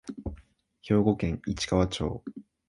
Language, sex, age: Japanese, male, 19-29